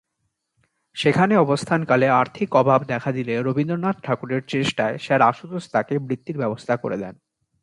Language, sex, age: Bengali, male, 19-29